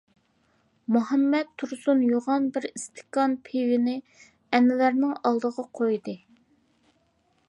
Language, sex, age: Uyghur, female, 19-29